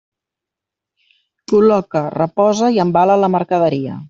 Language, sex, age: Catalan, female, 50-59